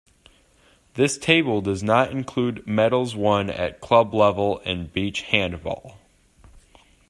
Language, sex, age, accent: English, male, under 19, United States English